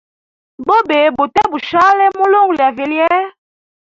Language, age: Hemba, 30-39